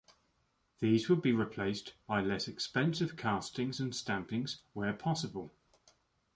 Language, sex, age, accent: English, male, 30-39, England English